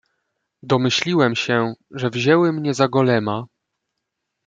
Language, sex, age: Polish, male, 19-29